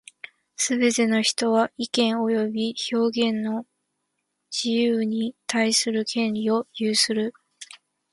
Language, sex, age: Japanese, female, 19-29